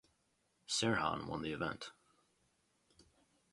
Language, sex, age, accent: English, male, 30-39, United States English